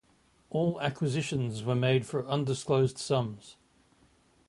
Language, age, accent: English, 40-49, Australian English